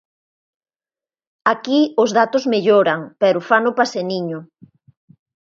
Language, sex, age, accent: Galician, female, 40-49, Normativo (estándar)